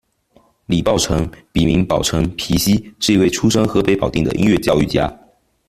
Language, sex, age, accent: Chinese, male, under 19, 出生地：福建省